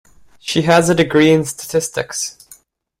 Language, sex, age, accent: English, male, 19-29, Canadian English